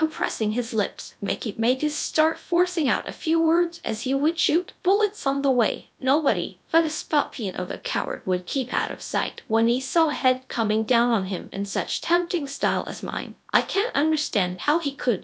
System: TTS, GradTTS